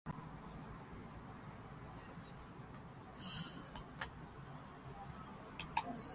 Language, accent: Basque, Erdialdekoa edo Nafarra (Gipuzkoa, Nafarroa)